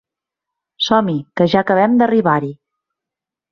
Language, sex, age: Catalan, female, 40-49